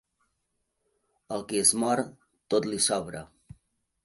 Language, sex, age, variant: Catalan, male, 50-59, Central